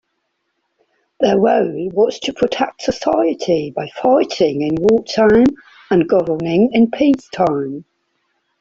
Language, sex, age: English, female, 40-49